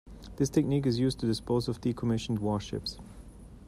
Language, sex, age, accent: English, male, 40-49, England English